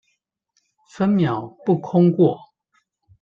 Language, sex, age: Chinese, male, 40-49